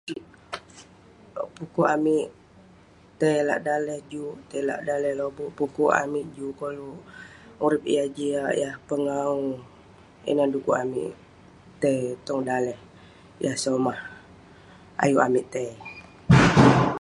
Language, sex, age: Western Penan, female, 30-39